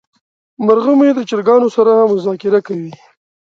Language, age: Pashto, 19-29